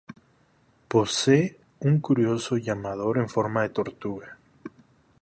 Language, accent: Spanish, México